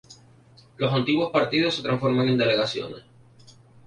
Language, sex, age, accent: Spanish, male, 19-29, España: Islas Canarias